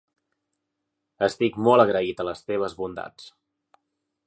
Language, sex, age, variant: Catalan, male, 30-39, Central